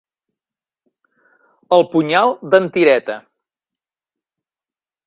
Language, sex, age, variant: Catalan, male, 60-69, Central